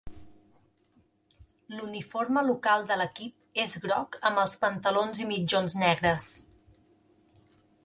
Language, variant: Catalan, Central